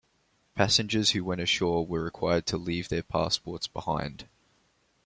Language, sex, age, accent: English, male, 19-29, Australian English